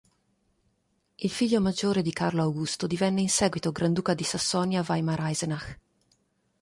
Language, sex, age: Italian, female, 30-39